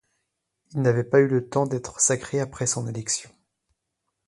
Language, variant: French, Français de métropole